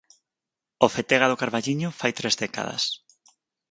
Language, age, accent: Galician, 19-29, Normativo (estándar)